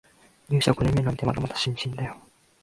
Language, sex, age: Japanese, male, 19-29